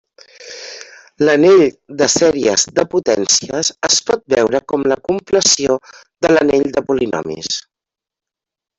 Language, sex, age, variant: Catalan, female, 40-49, Central